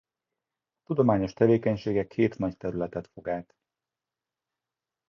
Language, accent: Hungarian, budapesti